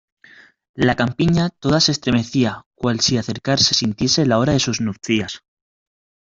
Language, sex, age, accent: Spanish, male, 19-29, España: Centro-Sur peninsular (Madrid, Toledo, Castilla-La Mancha)